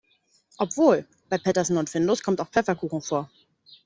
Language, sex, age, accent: German, female, 19-29, Deutschland Deutsch